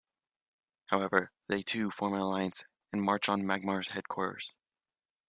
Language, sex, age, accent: English, male, 19-29, United States English